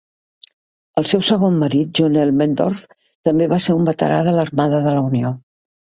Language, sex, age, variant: Catalan, female, 70-79, Central